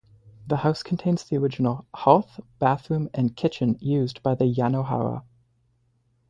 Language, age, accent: English, 19-29, Canadian English